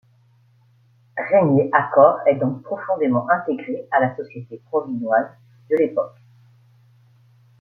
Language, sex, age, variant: French, female, 50-59, Français de métropole